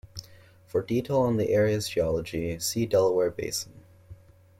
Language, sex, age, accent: English, male, 19-29, United States English